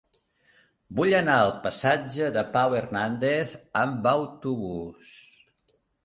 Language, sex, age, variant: Catalan, male, 50-59, Central